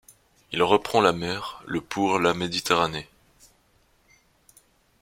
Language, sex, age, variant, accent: French, male, 19-29, Français d'Europe, Français de Suisse